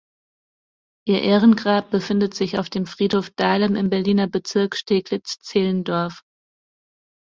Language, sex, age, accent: German, female, 40-49, Deutschland Deutsch